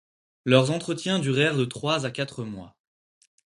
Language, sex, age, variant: French, male, 19-29, Français de métropole